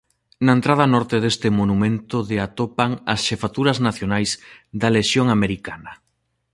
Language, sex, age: Galician, male, 40-49